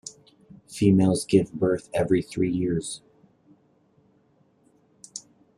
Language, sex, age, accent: English, male, 40-49, United States English